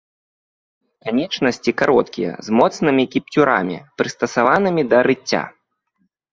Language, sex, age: Belarusian, male, 30-39